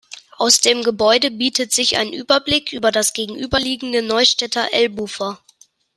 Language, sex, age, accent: German, male, under 19, Deutschland Deutsch